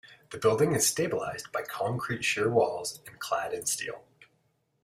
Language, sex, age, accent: English, male, 30-39, Canadian English